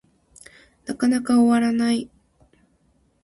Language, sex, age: Japanese, female, 19-29